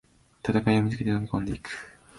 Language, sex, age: Japanese, male, 19-29